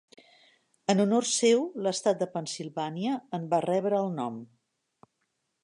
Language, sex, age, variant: Catalan, female, 60-69, Central